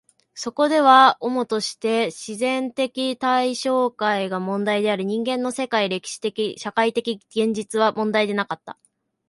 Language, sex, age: Japanese, male, 19-29